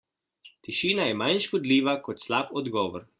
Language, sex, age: Slovenian, male, 19-29